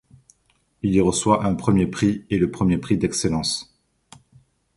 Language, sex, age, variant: French, male, 40-49, Français de métropole